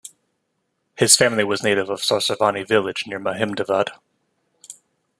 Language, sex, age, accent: English, male, 30-39, United States English